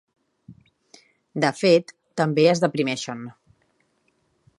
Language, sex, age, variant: Catalan, female, 30-39, Central